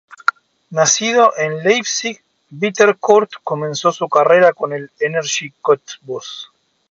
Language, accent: Spanish, Rioplatense: Argentina, Uruguay, este de Bolivia, Paraguay